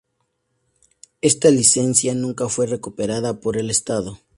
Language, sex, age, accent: Spanish, male, 19-29, México